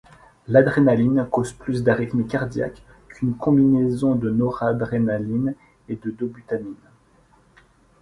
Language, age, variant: French, 40-49, Français de métropole